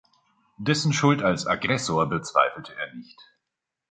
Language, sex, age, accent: German, male, 50-59, Deutschland Deutsch